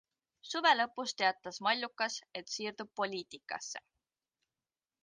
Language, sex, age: Estonian, female, 19-29